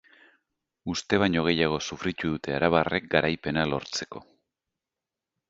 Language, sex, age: Basque, male, 40-49